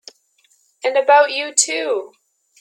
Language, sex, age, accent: English, female, under 19, Canadian English